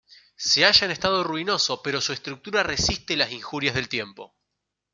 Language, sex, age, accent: Spanish, male, 19-29, Rioplatense: Argentina, Uruguay, este de Bolivia, Paraguay